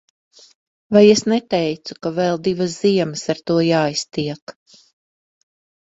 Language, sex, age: Latvian, female, 50-59